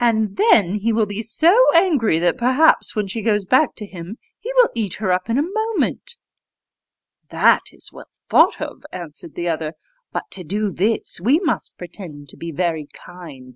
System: none